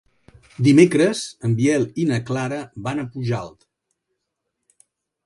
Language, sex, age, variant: Catalan, male, 60-69, Central